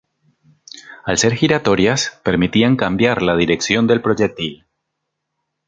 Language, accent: Spanish, Andino-Pacífico: Colombia, Perú, Ecuador, oeste de Bolivia y Venezuela andina